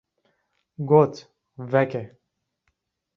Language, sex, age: Kurdish, male, 19-29